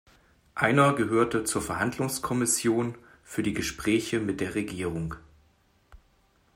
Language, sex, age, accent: German, male, 40-49, Deutschland Deutsch